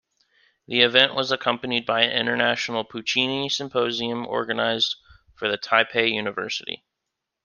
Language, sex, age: English, male, 19-29